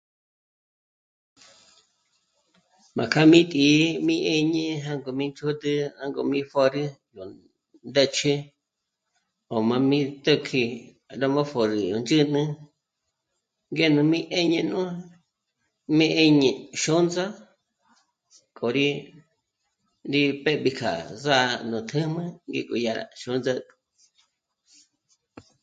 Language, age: Michoacán Mazahua, 19-29